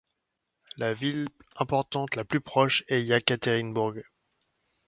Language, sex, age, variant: French, male, 40-49, Français de métropole